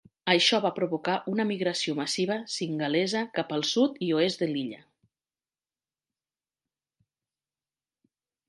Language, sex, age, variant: Catalan, female, 40-49, Nord-Occidental